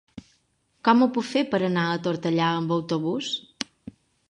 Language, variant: Catalan, Balear